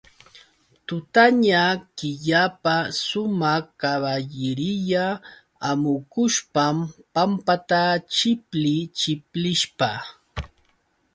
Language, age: Yauyos Quechua, 30-39